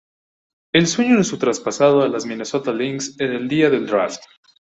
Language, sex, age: Spanish, male, 19-29